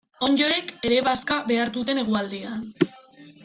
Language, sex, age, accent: Basque, female, 19-29, Mendebalekoa (Araba, Bizkaia, Gipuzkoako mendebaleko herri batzuk)